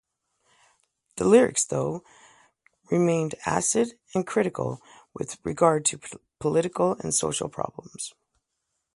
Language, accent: English, Canadian English